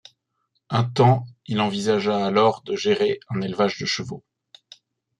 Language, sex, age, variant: French, male, 30-39, Français de métropole